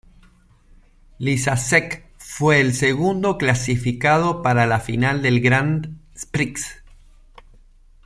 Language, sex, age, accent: Spanish, male, 40-49, Rioplatense: Argentina, Uruguay, este de Bolivia, Paraguay